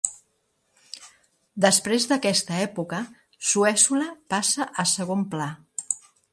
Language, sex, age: Catalan, female, 60-69